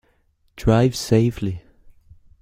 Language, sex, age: English, male, 19-29